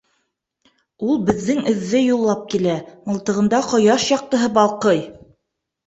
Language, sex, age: Bashkir, female, 30-39